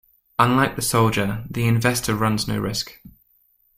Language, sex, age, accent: English, male, 19-29, England English